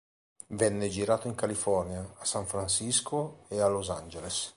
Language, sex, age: Italian, male, 40-49